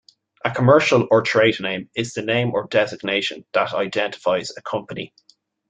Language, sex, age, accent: English, male, 19-29, Irish English